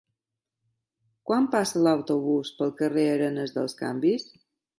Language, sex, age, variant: Catalan, female, 50-59, Balear